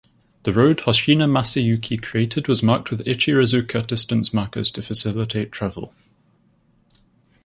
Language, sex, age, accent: English, male, under 19, England English